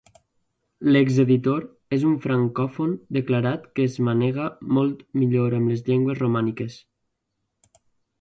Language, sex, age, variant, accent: Catalan, male, 19-29, Valencià central, valencià